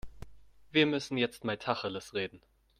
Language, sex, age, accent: German, male, under 19, Deutschland Deutsch